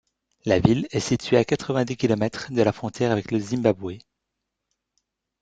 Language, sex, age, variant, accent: French, male, 19-29, Français d'Europe, Français de Belgique